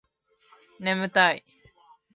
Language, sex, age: Japanese, female, 19-29